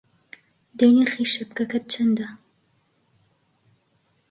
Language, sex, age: Central Kurdish, female, 19-29